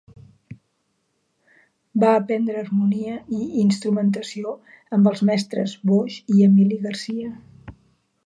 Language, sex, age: Catalan, female, 70-79